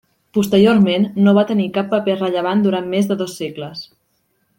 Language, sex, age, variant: Catalan, female, 19-29, Central